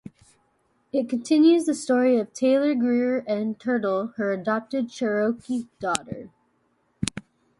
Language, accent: English, United States English